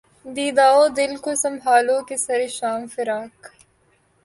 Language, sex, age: Urdu, female, 19-29